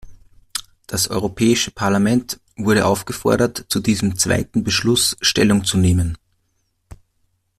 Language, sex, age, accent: German, male, 30-39, Österreichisches Deutsch